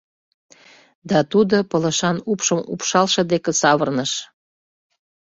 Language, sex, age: Mari, female, 40-49